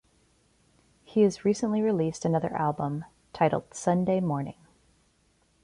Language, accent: English, United States English